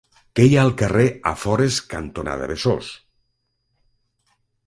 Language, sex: Catalan, male